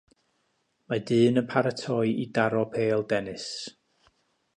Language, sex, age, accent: Welsh, male, 50-59, Y Deyrnas Unedig Cymraeg